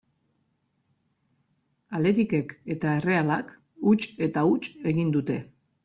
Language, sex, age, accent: Basque, female, 40-49, Mendebalekoa (Araba, Bizkaia, Gipuzkoako mendebaleko herri batzuk)